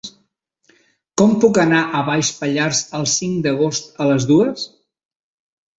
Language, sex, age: Catalan, male, 50-59